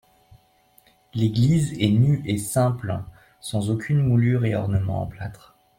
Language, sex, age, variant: French, male, 19-29, Français de métropole